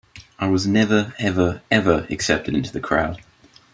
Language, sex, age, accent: English, male, under 19, Australian English